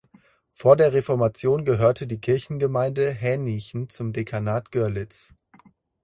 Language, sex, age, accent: German, male, 19-29, Deutschland Deutsch